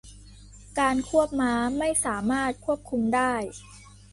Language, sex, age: Thai, female, 19-29